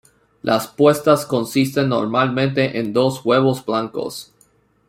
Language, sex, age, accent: Spanish, male, 19-29, Caribe: Cuba, Venezuela, Puerto Rico, República Dominicana, Panamá, Colombia caribeña, México caribeño, Costa del golfo de México